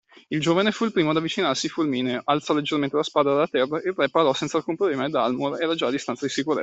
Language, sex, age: Italian, male, 19-29